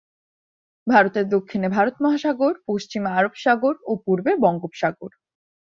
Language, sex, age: Bengali, female, 19-29